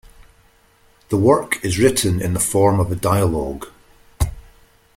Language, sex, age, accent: English, male, 50-59, Scottish English